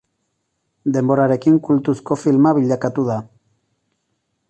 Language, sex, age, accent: Basque, male, 40-49, Erdialdekoa edo Nafarra (Gipuzkoa, Nafarroa)